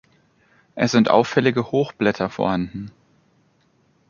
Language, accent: German, Deutschland Deutsch